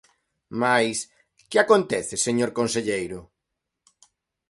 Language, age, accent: Galician, 40-49, Normativo (estándar)